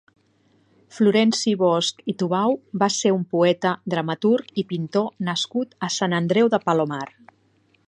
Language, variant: Catalan, Nord-Occidental